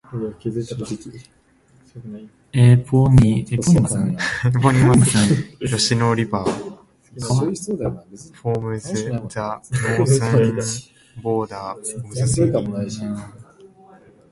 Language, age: English, 19-29